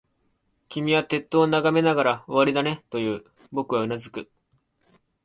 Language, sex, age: Japanese, male, 19-29